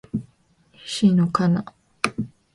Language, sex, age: Japanese, female, 19-29